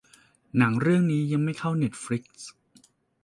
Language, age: Thai, 40-49